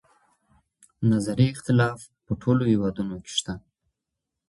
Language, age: Pashto, 30-39